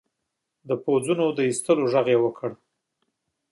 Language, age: Pashto, 40-49